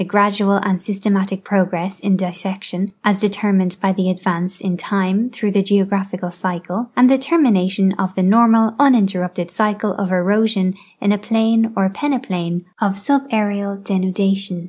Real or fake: real